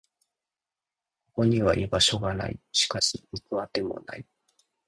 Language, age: Japanese, 30-39